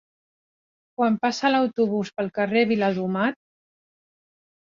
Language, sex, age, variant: Catalan, female, 40-49, Central